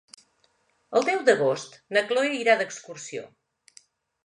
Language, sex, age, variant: Catalan, female, 40-49, Nord-Occidental